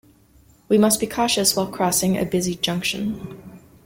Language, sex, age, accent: English, female, 30-39, United States English